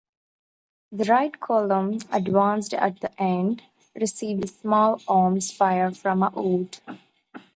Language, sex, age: English, female, 19-29